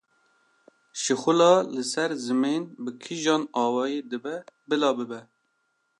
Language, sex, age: Kurdish, male, under 19